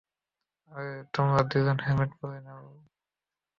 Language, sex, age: Bengali, male, 19-29